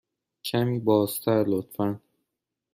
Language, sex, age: Persian, male, 30-39